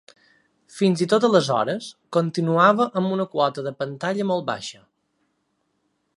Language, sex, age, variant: Catalan, male, 30-39, Balear